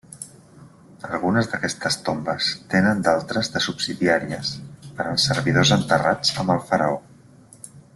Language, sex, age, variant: Catalan, male, 40-49, Central